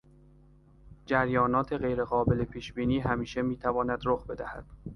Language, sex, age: Persian, male, 19-29